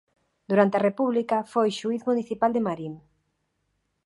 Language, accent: Galician, Normativo (estándar)